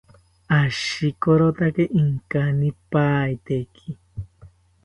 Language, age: South Ucayali Ashéninka, 30-39